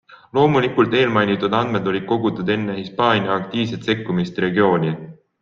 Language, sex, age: Estonian, male, 19-29